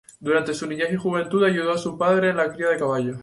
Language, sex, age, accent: Spanish, male, 19-29, España: Islas Canarias